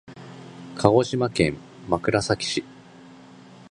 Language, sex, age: Japanese, male, 30-39